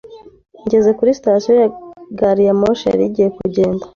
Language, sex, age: Kinyarwanda, female, 30-39